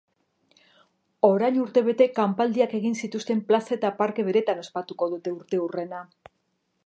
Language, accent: Basque, Mendebalekoa (Araba, Bizkaia, Gipuzkoako mendebaleko herri batzuk)